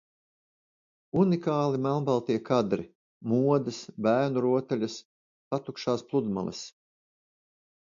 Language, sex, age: Latvian, male, 60-69